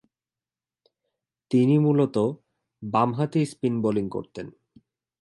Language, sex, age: Bengali, male, 19-29